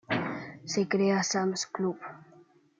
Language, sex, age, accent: Spanish, male, under 19, España: Norte peninsular (Asturias, Castilla y León, Cantabria, País Vasco, Navarra, Aragón, La Rioja, Guadalajara, Cuenca)